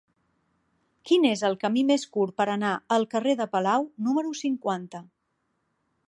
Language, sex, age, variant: Catalan, female, 40-49, Central